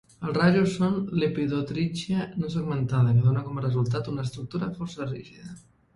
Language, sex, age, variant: Catalan, female, 30-39, Central